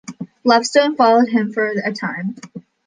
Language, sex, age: English, female, under 19